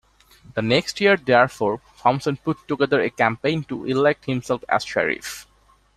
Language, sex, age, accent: English, male, 19-29, India and South Asia (India, Pakistan, Sri Lanka)